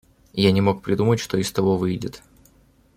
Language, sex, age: Russian, male, 19-29